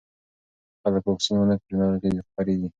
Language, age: Pashto, 19-29